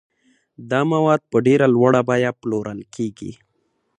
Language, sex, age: Pashto, male, under 19